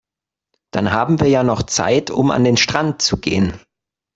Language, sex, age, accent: German, male, 19-29, Deutschland Deutsch